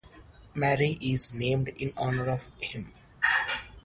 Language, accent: English, India and South Asia (India, Pakistan, Sri Lanka)